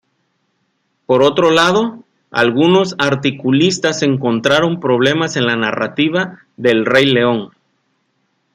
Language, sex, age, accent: Spanish, male, 40-49, México